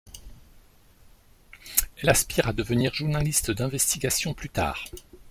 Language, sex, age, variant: French, male, 50-59, Français de métropole